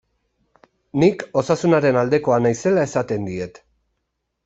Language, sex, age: Basque, male, 40-49